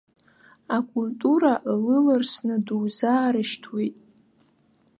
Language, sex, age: Abkhazian, female, under 19